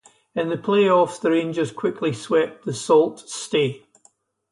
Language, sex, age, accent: English, male, 70-79, Scottish English